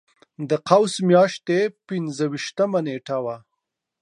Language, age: Pashto, 19-29